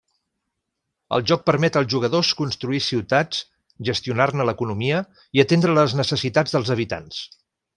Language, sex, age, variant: Catalan, male, 40-49, Central